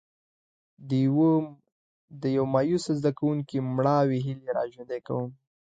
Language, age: Pashto, 19-29